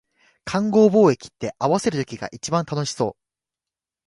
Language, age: Japanese, 19-29